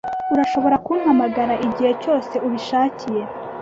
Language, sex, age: Kinyarwanda, male, 30-39